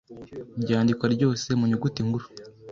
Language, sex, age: Kinyarwanda, male, 30-39